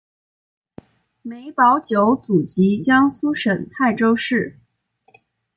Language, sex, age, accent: Chinese, female, 19-29, 出生地：四川省